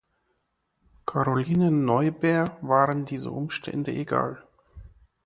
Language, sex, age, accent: German, male, 30-39, Deutschland Deutsch